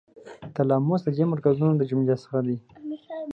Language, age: Pashto, 19-29